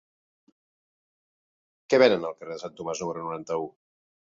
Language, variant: Catalan, Central